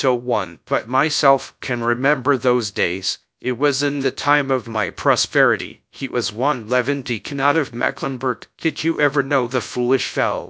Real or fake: fake